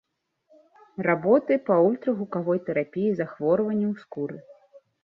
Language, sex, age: Belarusian, female, 40-49